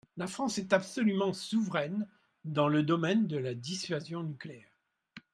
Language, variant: French, Français de métropole